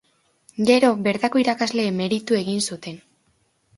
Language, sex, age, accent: Basque, female, under 19, Erdialdekoa edo Nafarra (Gipuzkoa, Nafarroa)